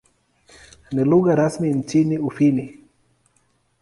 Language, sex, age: Swahili, male, 30-39